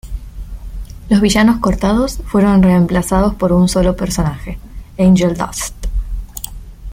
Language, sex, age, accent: Spanish, female, 19-29, Rioplatense: Argentina, Uruguay, este de Bolivia, Paraguay